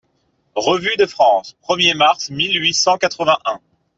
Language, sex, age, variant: French, male, 19-29, Français de métropole